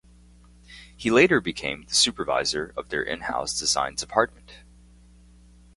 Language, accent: English, United States English